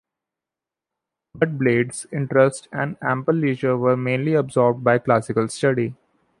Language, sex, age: English, male, 19-29